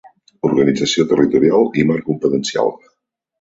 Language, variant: Catalan, Central